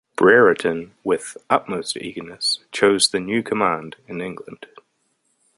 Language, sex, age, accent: English, male, 30-39, New Zealand English